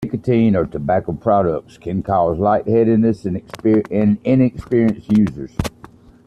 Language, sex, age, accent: English, male, 50-59, United States English